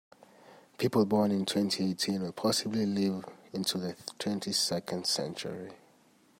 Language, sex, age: English, male, 19-29